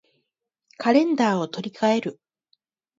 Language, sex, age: Japanese, female, 30-39